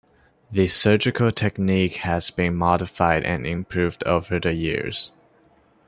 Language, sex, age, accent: English, male, under 19, United States English